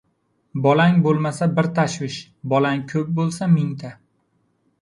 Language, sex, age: Uzbek, male, 19-29